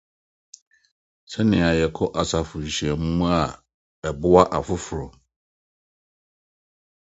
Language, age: Akan, 60-69